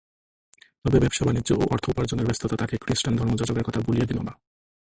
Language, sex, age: Bengali, male, 19-29